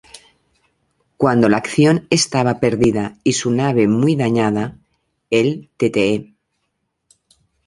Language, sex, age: Spanish, female, 50-59